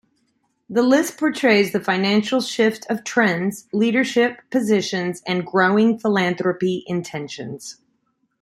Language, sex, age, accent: English, female, 40-49, United States English